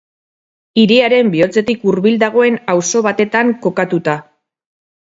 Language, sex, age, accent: Basque, female, 40-49, Mendebalekoa (Araba, Bizkaia, Gipuzkoako mendebaleko herri batzuk)